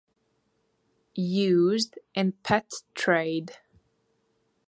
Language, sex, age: English, female, 19-29